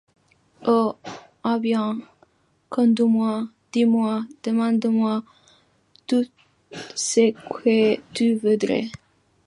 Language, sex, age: French, female, 19-29